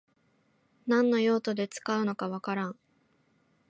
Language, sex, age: Japanese, female, 19-29